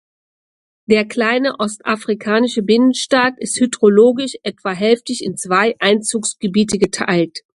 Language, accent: German, Deutschland Deutsch